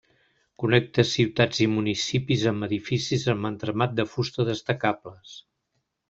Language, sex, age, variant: Catalan, male, 60-69, Central